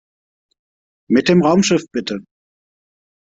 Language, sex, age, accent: German, male, 40-49, Deutschland Deutsch